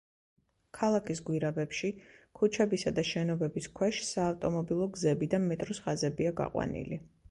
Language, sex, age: Georgian, female, 30-39